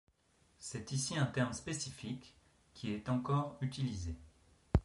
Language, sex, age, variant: French, male, 30-39, Français de métropole